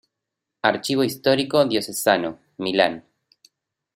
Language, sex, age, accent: Spanish, male, 30-39, Rioplatense: Argentina, Uruguay, este de Bolivia, Paraguay